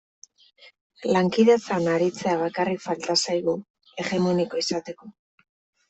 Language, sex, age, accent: Basque, female, 19-29, Mendebalekoa (Araba, Bizkaia, Gipuzkoako mendebaleko herri batzuk)